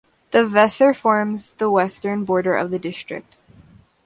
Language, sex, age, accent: English, female, under 19, United States English